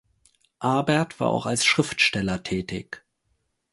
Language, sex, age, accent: German, male, 30-39, Deutschland Deutsch